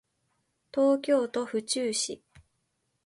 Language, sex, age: Japanese, female, 19-29